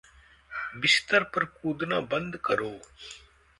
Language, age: Hindi, 40-49